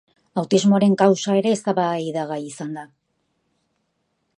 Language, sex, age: Basque, female, 50-59